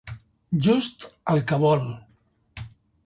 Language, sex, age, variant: Catalan, male, 60-69, Central